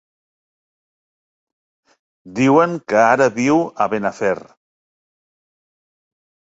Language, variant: Catalan, Central